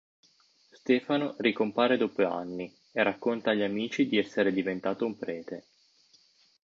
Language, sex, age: Italian, male, 30-39